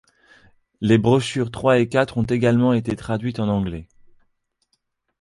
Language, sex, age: French, male, 30-39